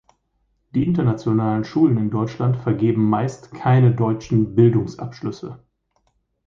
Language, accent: German, Deutschland Deutsch